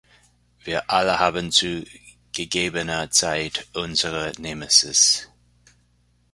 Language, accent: German, Deutschland Deutsch